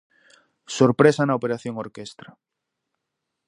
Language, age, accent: Galician, 19-29, Normativo (estándar)